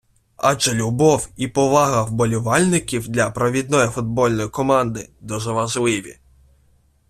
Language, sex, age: Ukrainian, male, under 19